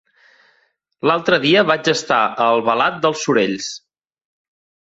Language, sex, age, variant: Catalan, male, 30-39, Central